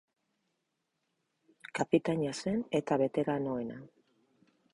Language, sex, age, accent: Basque, female, 40-49, Mendebalekoa (Araba, Bizkaia, Gipuzkoako mendebaleko herri batzuk)